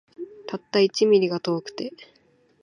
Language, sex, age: Japanese, female, 19-29